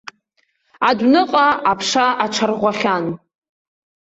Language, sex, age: Abkhazian, female, under 19